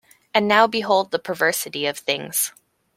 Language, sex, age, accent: English, female, 19-29, Canadian English